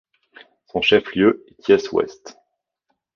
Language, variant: French, Français de métropole